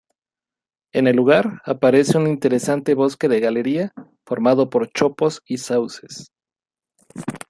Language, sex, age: Spanish, male, 19-29